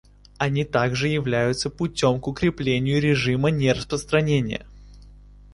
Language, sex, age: Russian, male, 19-29